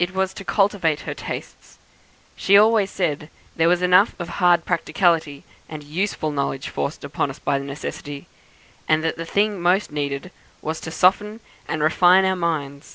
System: none